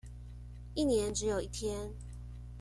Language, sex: Chinese, female